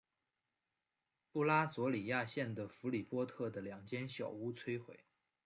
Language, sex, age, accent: Chinese, male, 19-29, 出生地：河南省